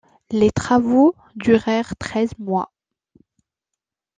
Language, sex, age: French, female, 30-39